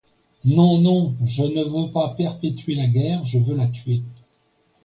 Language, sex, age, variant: French, male, 60-69, Français de métropole